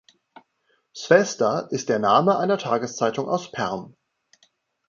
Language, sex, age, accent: German, male, 50-59, Deutschland Deutsch